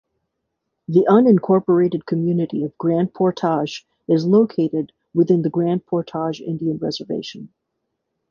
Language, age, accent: English, 40-49, United States English